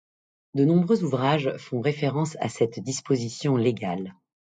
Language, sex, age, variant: French, female, 40-49, Français de métropole